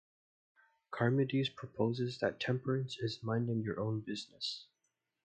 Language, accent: English, Canadian English; India and South Asia (India, Pakistan, Sri Lanka)